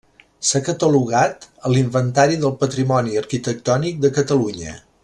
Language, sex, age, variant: Catalan, male, 60-69, Central